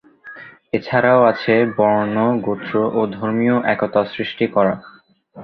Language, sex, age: Bengali, male, 19-29